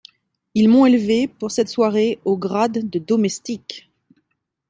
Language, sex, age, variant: French, female, 40-49, Français de métropole